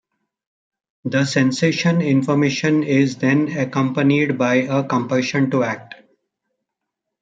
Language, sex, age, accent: English, male, 40-49, India and South Asia (India, Pakistan, Sri Lanka)